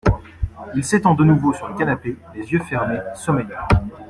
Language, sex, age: French, male, 19-29